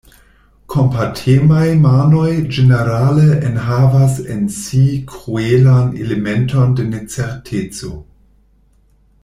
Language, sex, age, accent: Esperanto, male, 40-49, Internacia